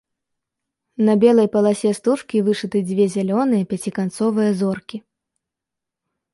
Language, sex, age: Belarusian, female, 19-29